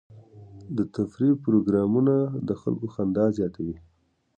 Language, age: Pashto, 19-29